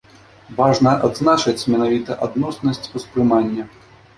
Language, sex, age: Belarusian, male, 19-29